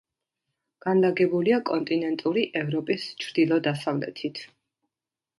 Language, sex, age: Georgian, female, 30-39